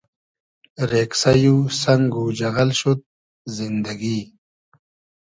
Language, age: Hazaragi, 30-39